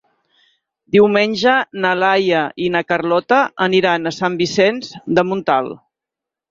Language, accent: Catalan, nord-oriental